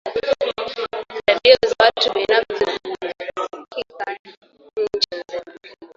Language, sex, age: Swahili, female, 19-29